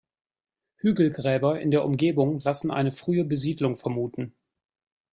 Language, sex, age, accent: German, male, 50-59, Deutschland Deutsch